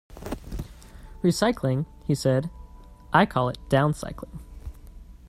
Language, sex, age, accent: English, male, 19-29, United States English